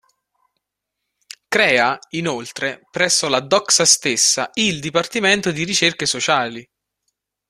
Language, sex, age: Italian, male, 19-29